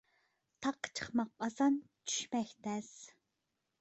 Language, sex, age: Uyghur, female, 19-29